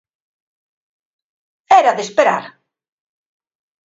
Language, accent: Galician, Normativo (estándar)